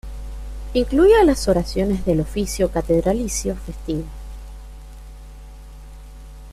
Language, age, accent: Spanish, 30-39, Rioplatense: Argentina, Uruguay, este de Bolivia, Paraguay